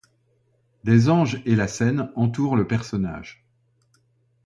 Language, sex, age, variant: French, male, 60-69, Français de métropole